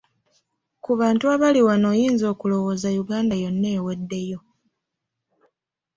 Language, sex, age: Ganda, female, 19-29